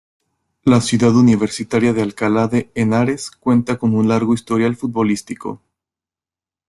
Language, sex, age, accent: Spanish, male, 19-29, México